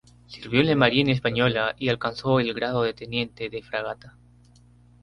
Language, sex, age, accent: Spanish, male, 19-29, Andino-Pacífico: Colombia, Perú, Ecuador, oeste de Bolivia y Venezuela andina